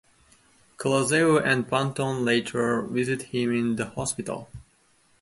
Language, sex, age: English, male, 19-29